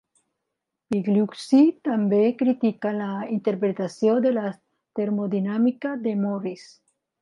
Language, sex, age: Catalan, female, 60-69